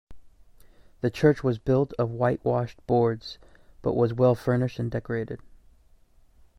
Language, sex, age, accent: English, male, 19-29, United States English